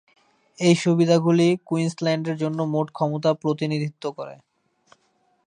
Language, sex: Bengali, male